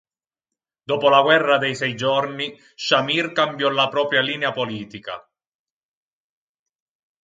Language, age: Italian, 19-29